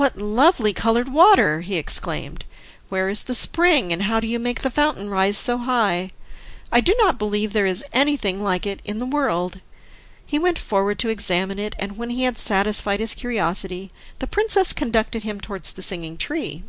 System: none